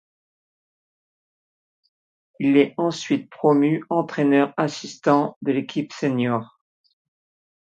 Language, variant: French, Français de métropole